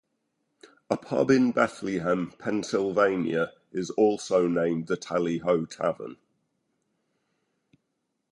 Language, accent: English, England English